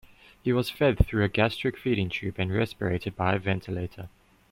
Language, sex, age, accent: English, male, 19-29, Southern African (South Africa, Zimbabwe, Namibia)